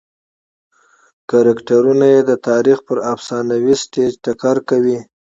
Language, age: Pashto, 30-39